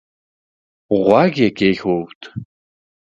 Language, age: Pashto, 19-29